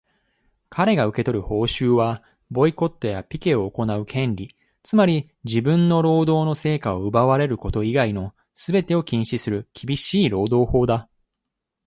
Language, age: Japanese, 19-29